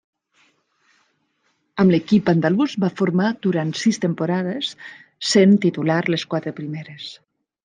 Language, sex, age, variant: Catalan, female, 50-59, Nord-Occidental